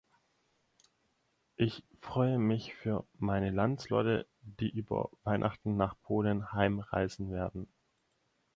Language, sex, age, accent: German, male, 19-29, Deutschland Deutsch